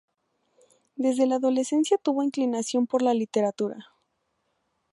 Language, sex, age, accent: Spanish, female, 19-29, México